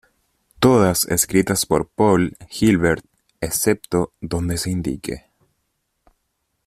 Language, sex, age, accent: Spanish, male, 19-29, Chileno: Chile, Cuyo